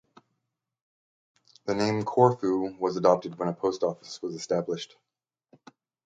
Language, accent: English, United States English